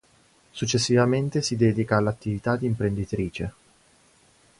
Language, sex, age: Italian, male, 19-29